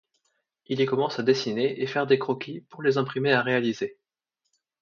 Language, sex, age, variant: French, male, 19-29, Français de métropole